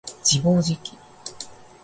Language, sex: Japanese, female